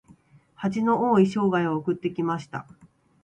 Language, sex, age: Japanese, female, 19-29